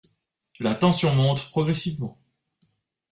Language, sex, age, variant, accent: French, male, 30-39, Français d'Europe, Français de Suisse